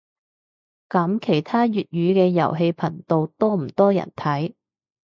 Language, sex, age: Cantonese, female, 30-39